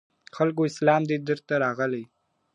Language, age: Pashto, 19-29